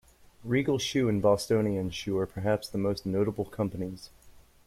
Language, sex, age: English, male, 30-39